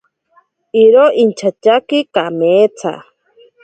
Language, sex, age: Ashéninka Perené, female, 19-29